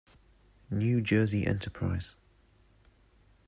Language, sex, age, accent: English, male, 30-39, England English